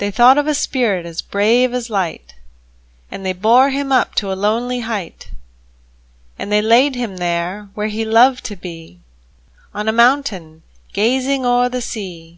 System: none